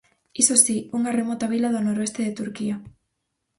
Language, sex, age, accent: Galician, female, 19-29, Normativo (estándar)